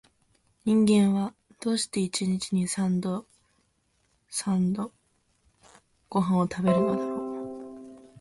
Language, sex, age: Japanese, female, 19-29